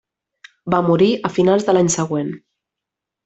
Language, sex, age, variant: Catalan, female, 19-29, Central